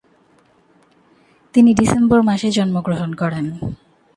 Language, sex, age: Bengali, female, 19-29